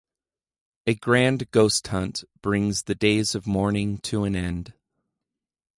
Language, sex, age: English, male, 30-39